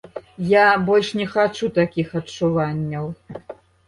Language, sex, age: Belarusian, female, 60-69